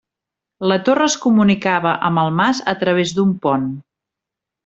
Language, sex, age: Catalan, female, 50-59